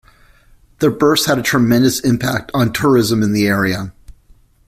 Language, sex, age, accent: English, male, 50-59, United States English